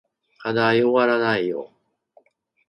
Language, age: Japanese, 40-49